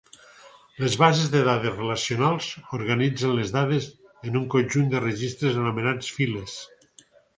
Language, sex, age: Catalan, male, 60-69